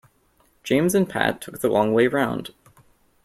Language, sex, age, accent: English, male, 19-29, United States English